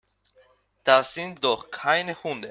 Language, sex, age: German, male, under 19